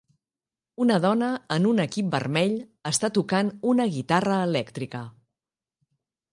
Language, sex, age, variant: Catalan, female, 50-59, Central